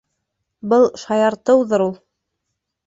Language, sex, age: Bashkir, female, 19-29